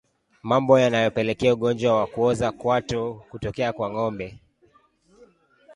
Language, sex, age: Swahili, male, 19-29